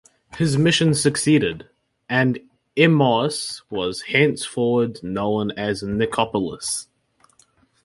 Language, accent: English, New Zealand English